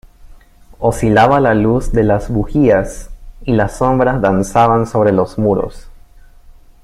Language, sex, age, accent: Spanish, male, 19-29, Andino-Pacífico: Colombia, Perú, Ecuador, oeste de Bolivia y Venezuela andina